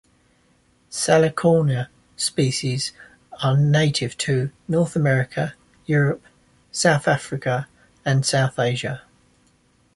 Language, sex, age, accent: English, male, 30-39, England English